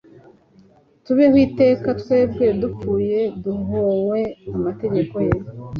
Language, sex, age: Kinyarwanda, female, 30-39